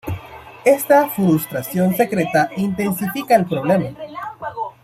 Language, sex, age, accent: Spanish, male, 30-39, América central